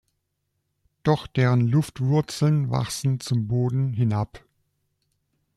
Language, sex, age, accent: German, male, 40-49, Deutschland Deutsch